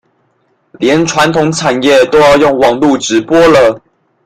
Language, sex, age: Chinese, male, 19-29